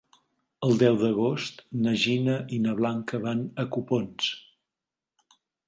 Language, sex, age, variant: Catalan, male, 60-69, Nord-Occidental